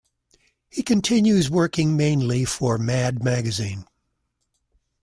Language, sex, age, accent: English, male, 70-79, United States English